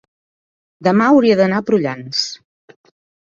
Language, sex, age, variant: Catalan, female, 50-59, Central